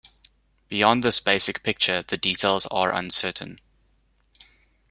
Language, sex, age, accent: English, male, 30-39, Southern African (South Africa, Zimbabwe, Namibia)